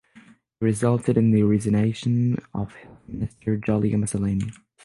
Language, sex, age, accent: English, male, under 19, french accent